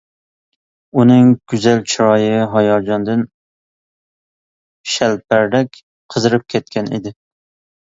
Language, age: Uyghur, 30-39